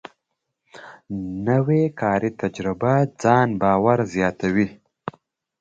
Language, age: Pashto, 19-29